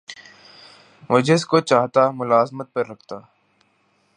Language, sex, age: Urdu, male, 19-29